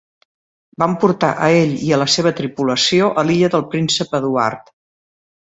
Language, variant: Catalan, Central